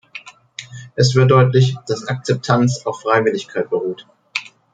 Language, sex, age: German, male, 30-39